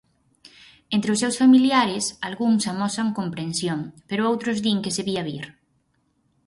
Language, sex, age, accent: Galician, female, 19-29, Central (sen gheada)